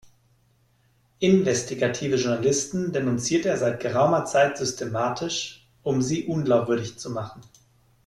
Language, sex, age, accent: German, male, 40-49, Deutschland Deutsch